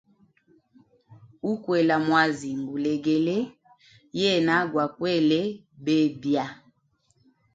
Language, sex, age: Hemba, female, 19-29